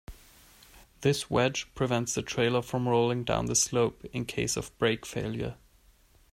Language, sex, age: English, male, 19-29